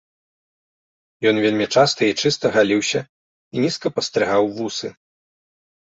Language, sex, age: Belarusian, male, 30-39